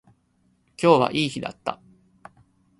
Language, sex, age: Japanese, male, 19-29